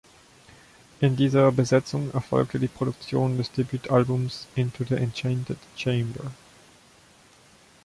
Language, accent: German, Deutschland Deutsch